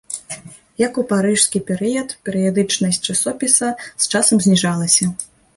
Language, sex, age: Belarusian, female, 19-29